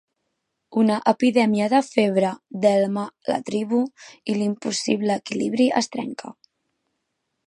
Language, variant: Catalan, Central